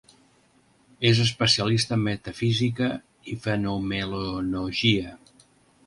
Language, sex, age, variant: Catalan, male, 60-69, Central